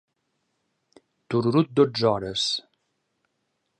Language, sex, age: Catalan, male, 40-49